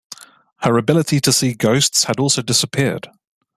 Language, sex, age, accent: English, male, 30-39, England English